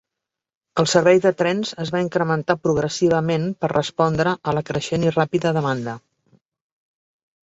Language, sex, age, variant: Catalan, female, 50-59, Central